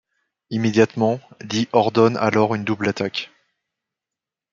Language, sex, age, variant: French, male, 19-29, Français de métropole